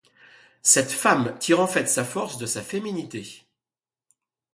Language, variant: French, Français de métropole